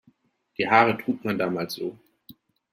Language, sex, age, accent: German, male, 40-49, Deutschland Deutsch